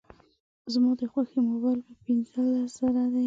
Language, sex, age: Pashto, female, 19-29